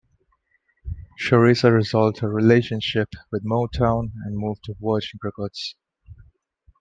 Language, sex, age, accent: English, male, 19-29, India and South Asia (India, Pakistan, Sri Lanka)